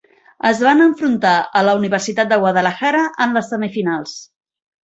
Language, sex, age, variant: Catalan, female, 40-49, Central